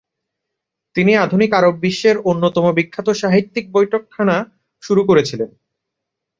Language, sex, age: Bengali, male, 19-29